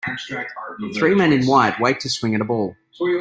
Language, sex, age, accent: English, male, 30-39, Australian English